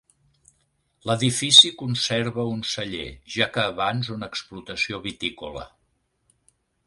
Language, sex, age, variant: Catalan, male, 70-79, Central